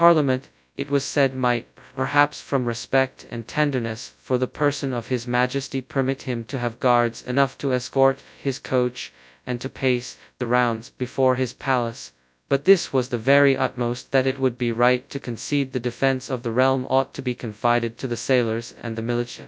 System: TTS, FastPitch